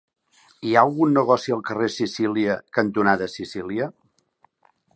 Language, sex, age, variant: Catalan, male, 60-69, Central